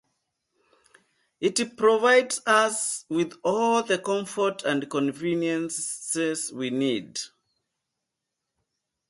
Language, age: English, 50-59